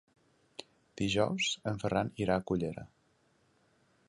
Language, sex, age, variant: Catalan, male, 30-39, Nord-Occidental